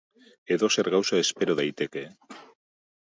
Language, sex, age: Basque, male, 50-59